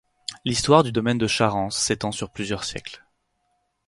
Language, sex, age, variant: French, male, 19-29, Français de métropole